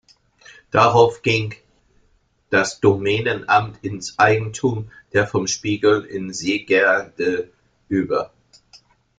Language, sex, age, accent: German, male, 60-69, Deutschland Deutsch